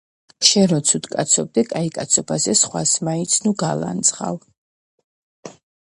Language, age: Georgian, under 19